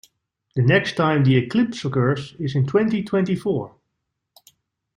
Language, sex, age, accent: English, male, 40-49, England English